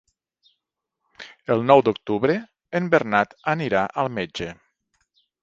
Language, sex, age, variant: Catalan, male, 40-49, Nord-Occidental